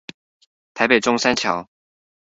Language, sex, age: Chinese, male, 19-29